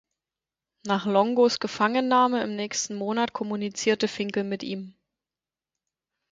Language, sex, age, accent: German, female, 30-39, Deutschland Deutsch